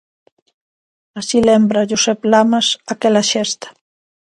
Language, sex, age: Galician, female, 50-59